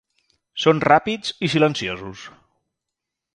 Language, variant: Catalan, Central